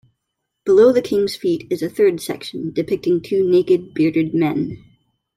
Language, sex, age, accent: English, female, 30-39, United States English